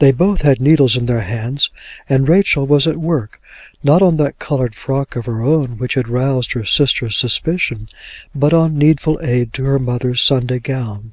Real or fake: real